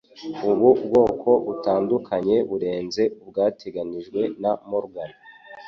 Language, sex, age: Kinyarwanda, male, 19-29